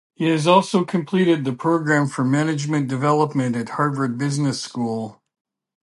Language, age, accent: English, 50-59, Canadian English